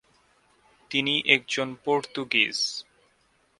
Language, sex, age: Bengali, male, 19-29